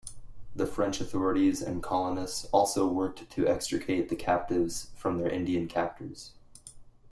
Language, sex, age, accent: English, male, 19-29, United States English